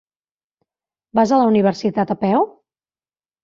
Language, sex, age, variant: Catalan, female, 40-49, Central